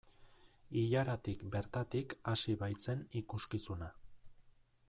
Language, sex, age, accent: Basque, male, 40-49, Erdialdekoa edo Nafarra (Gipuzkoa, Nafarroa)